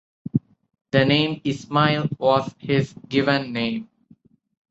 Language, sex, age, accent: English, male, 19-29, India and South Asia (India, Pakistan, Sri Lanka)